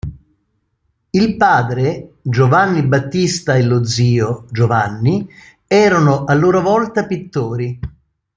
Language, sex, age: Italian, male, 60-69